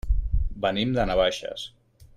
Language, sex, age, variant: Catalan, male, 40-49, Central